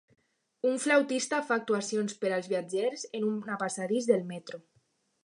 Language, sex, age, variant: Catalan, female, under 19, Alacantí